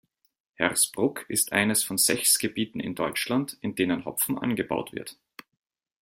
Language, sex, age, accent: German, male, 30-39, Österreichisches Deutsch